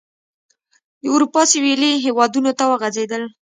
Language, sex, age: Pashto, female, 19-29